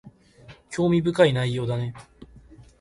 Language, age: Japanese, 19-29